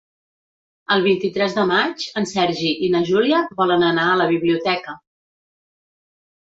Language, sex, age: Catalan, female, 50-59